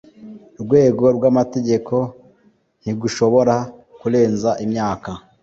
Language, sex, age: Kinyarwanda, male, 19-29